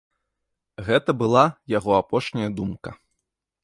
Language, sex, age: Belarusian, male, 30-39